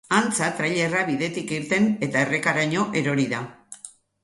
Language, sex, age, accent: Basque, female, 60-69, Mendebalekoa (Araba, Bizkaia, Gipuzkoako mendebaleko herri batzuk)